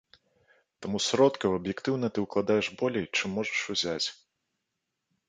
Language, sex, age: Belarusian, male, 40-49